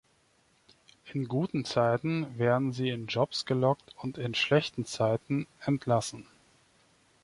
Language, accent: German, Deutschland Deutsch